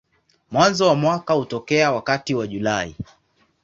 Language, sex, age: Swahili, male, 19-29